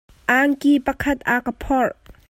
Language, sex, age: Hakha Chin, female, 19-29